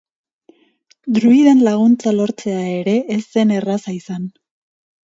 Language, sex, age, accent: Basque, female, 30-39, Mendebalekoa (Araba, Bizkaia, Gipuzkoako mendebaleko herri batzuk)